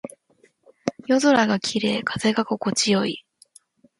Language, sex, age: Japanese, female, 19-29